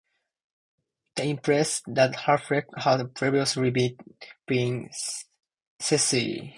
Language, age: English, 19-29